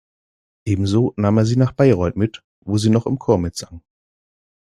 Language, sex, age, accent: German, male, 19-29, Deutschland Deutsch